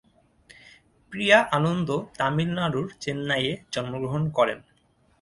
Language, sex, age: Bengali, male, 19-29